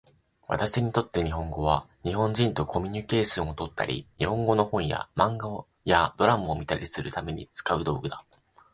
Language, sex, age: Japanese, male, 19-29